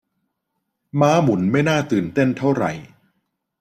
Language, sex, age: Thai, male, 30-39